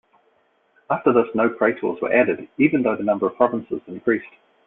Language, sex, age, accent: English, male, 40-49, New Zealand English